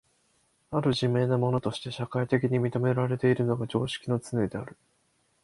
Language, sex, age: Japanese, male, 19-29